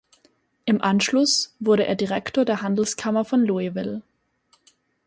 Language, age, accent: German, 19-29, Österreichisches Deutsch